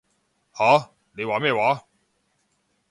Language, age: Cantonese, 40-49